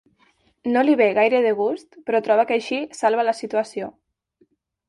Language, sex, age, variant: Catalan, female, 19-29, Nord-Occidental